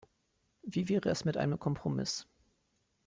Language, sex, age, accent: German, male, 19-29, Deutschland Deutsch